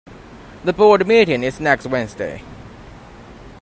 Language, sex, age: English, male, 19-29